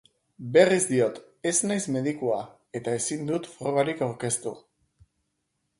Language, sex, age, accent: Basque, male, 30-39, Mendebalekoa (Araba, Bizkaia, Gipuzkoako mendebaleko herri batzuk)